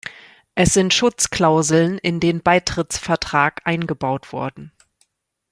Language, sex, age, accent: German, female, 40-49, Deutschland Deutsch